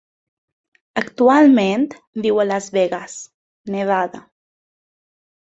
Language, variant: Catalan, Balear